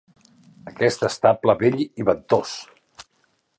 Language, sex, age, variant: Catalan, male, 50-59, Central